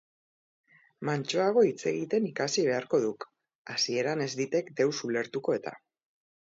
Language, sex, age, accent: Basque, female, 30-39, Mendebalekoa (Araba, Bizkaia, Gipuzkoako mendebaleko herri batzuk)